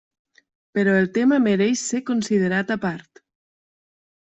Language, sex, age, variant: Catalan, female, 30-39, Central